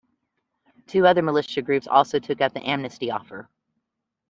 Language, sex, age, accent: English, female, 50-59, United States English